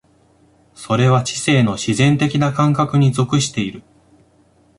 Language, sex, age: Japanese, male, 19-29